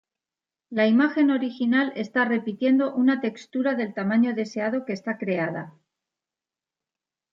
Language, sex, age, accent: Spanish, female, 50-59, España: Centro-Sur peninsular (Madrid, Toledo, Castilla-La Mancha)